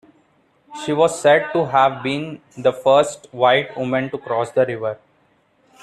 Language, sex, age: English, male, under 19